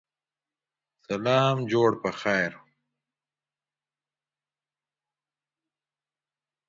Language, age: Pashto, 40-49